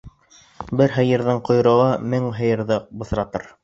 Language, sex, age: Bashkir, male, 19-29